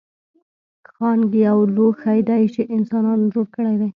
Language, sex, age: Pashto, female, 19-29